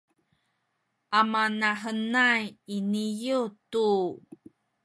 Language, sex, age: Sakizaya, female, 30-39